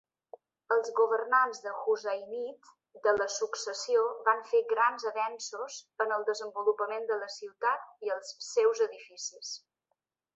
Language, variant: Catalan, Balear